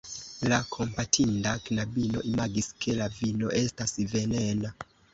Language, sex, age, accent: Esperanto, male, 19-29, Internacia